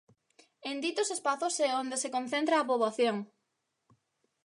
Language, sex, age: Galician, female, 30-39